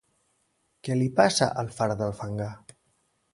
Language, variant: Catalan, Central